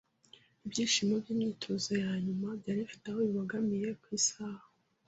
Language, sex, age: Kinyarwanda, female, 50-59